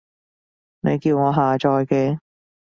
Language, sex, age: Cantonese, female, 19-29